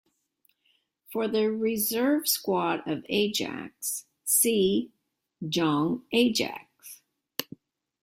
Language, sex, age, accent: English, female, 60-69, United States English